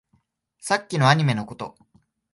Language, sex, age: Japanese, male, 19-29